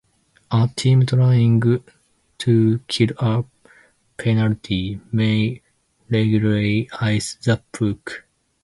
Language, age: English, 19-29